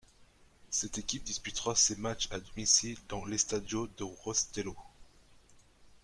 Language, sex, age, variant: French, male, 19-29, Français de métropole